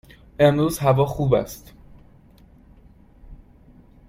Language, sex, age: Persian, male, 19-29